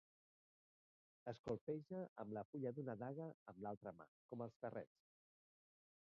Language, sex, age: Catalan, male, 40-49